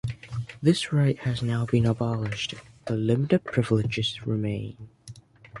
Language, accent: English, England English